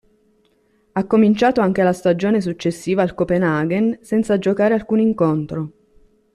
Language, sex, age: Italian, female, 30-39